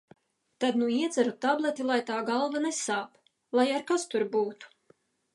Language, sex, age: Latvian, female, 40-49